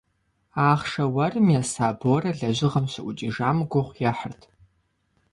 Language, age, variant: Kabardian, 19-29, Адыгэбзэ (Къэбэрдей, Кирил, Урысей)